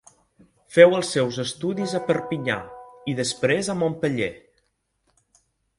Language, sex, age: Catalan, male, 40-49